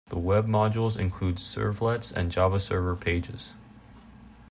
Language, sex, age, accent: English, male, under 19, United States English